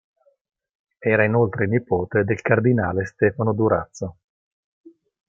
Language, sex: Italian, male